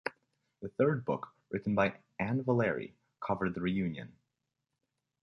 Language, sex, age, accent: English, male, under 19, United States English